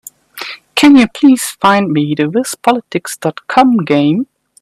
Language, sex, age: English, male, 19-29